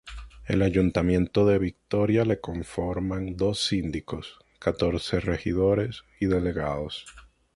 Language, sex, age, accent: Spanish, male, 19-29, Caribe: Cuba, Venezuela, Puerto Rico, República Dominicana, Panamá, Colombia caribeña, México caribeño, Costa del golfo de México